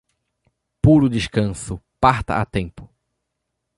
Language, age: Portuguese, 19-29